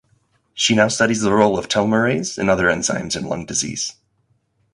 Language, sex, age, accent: English, male, 30-39, United States English